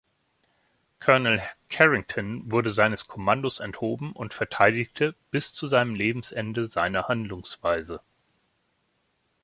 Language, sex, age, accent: German, male, 40-49, Deutschland Deutsch